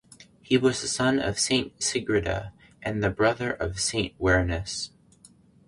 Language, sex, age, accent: English, male, under 19, Canadian English